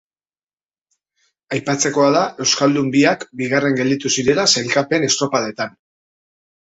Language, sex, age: Basque, male, 40-49